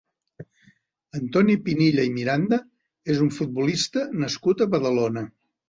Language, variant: Catalan, Central